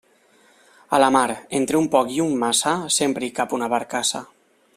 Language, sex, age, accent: Catalan, male, 19-29, valencià